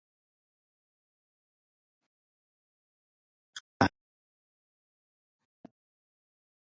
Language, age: Ayacucho Quechua, 60-69